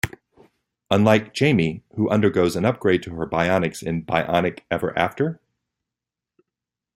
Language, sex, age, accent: English, male, 50-59, United States English